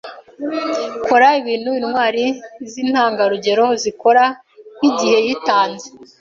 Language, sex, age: Kinyarwanda, female, 19-29